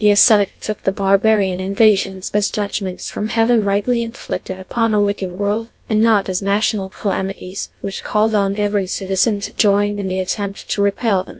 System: TTS, GlowTTS